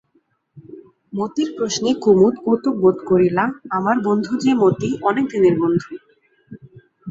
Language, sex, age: Bengali, female, 19-29